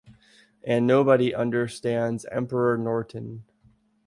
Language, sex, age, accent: English, male, 30-39, United States English